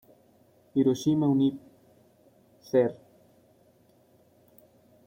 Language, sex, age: Spanish, male, 19-29